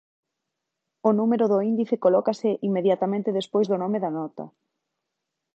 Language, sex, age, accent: Galician, female, 30-39, Normativo (estándar)